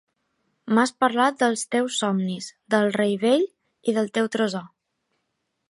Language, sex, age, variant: Catalan, female, 19-29, Balear